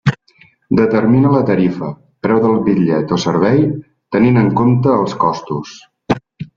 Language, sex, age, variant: Catalan, male, 50-59, Central